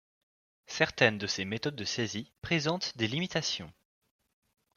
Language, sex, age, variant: French, male, under 19, Français de métropole